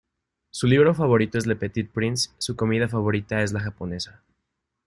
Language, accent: Spanish, México